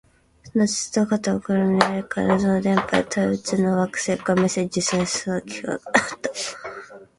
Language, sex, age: Japanese, female, 19-29